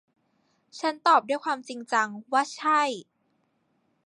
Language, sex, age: Thai, female, 19-29